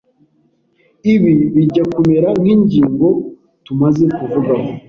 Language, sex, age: Kinyarwanda, male, 30-39